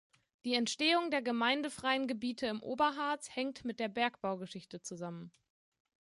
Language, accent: German, Deutschland Deutsch